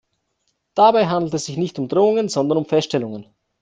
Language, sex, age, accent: German, male, 19-29, Österreichisches Deutsch